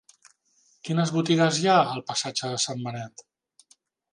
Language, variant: Catalan, Central